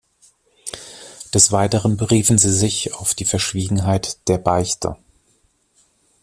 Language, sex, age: German, male, 40-49